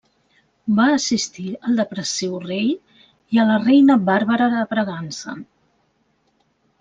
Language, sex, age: Catalan, female, 40-49